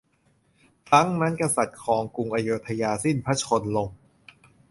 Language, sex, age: Thai, male, 19-29